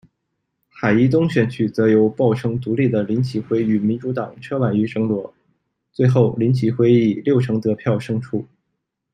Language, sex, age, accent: Chinese, male, 19-29, 出生地：吉林省